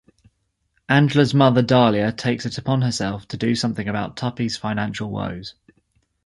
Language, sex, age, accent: English, male, 19-29, England English